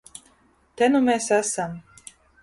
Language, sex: Latvian, female